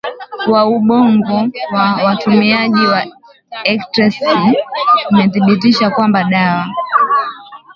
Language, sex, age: Swahili, female, 19-29